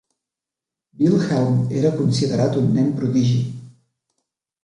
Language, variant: Catalan, Central